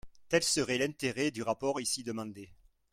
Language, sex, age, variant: French, male, 50-59, Français de métropole